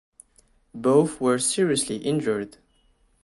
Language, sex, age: English, male, 19-29